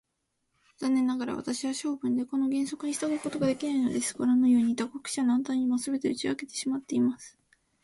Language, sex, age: Japanese, female, 19-29